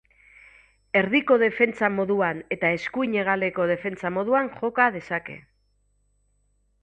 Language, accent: Basque, Mendebalekoa (Araba, Bizkaia, Gipuzkoako mendebaleko herri batzuk)